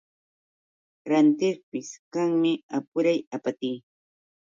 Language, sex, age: Yauyos Quechua, female, 60-69